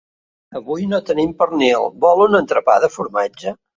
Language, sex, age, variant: Catalan, male, 60-69, Central